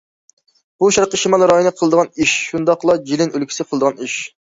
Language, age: Uyghur, 19-29